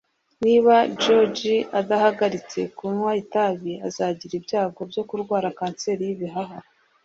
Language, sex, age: Kinyarwanda, female, 19-29